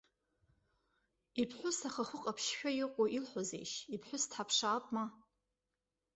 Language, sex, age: Abkhazian, female, 30-39